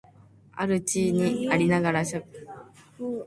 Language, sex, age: Japanese, female, under 19